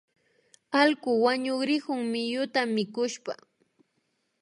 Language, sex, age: Imbabura Highland Quichua, female, 30-39